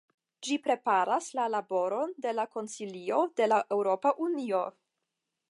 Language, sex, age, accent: Esperanto, female, 19-29, Internacia